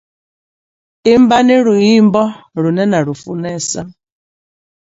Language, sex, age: Venda, female, 40-49